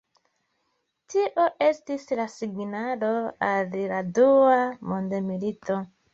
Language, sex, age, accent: Esperanto, female, 30-39, Internacia